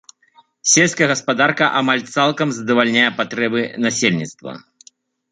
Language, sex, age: Belarusian, male, 40-49